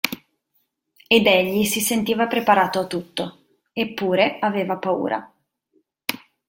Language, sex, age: Italian, female, 30-39